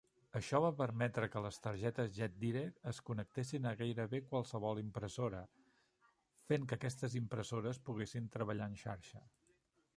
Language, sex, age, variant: Catalan, male, 50-59, Central